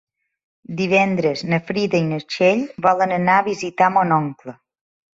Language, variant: Catalan, Balear